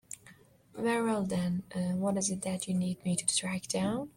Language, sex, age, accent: English, female, 19-29, United States English